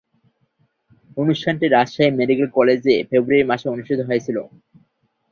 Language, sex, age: Bengali, male, 19-29